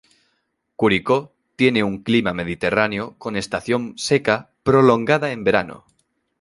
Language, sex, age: Spanish, male, 19-29